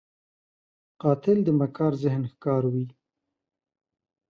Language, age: Pashto, 30-39